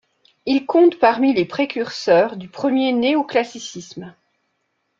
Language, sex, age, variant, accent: French, female, 50-59, Français d'Europe, Français de Suisse